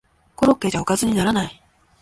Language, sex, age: Japanese, female, 19-29